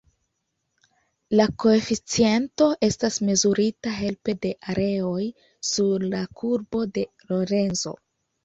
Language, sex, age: Esperanto, female, 19-29